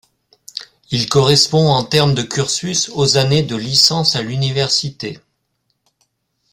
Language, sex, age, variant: French, male, 50-59, Français de métropole